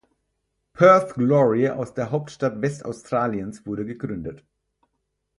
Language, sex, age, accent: German, male, 30-39, Deutschland Deutsch